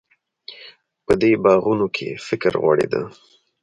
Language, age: Pashto, 19-29